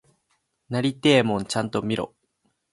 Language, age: Japanese, 19-29